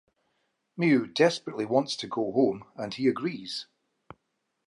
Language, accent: English, Scottish English